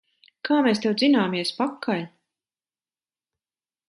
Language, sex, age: Latvian, female, 50-59